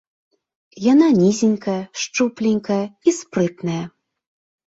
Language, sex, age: Belarusian, female, 19-29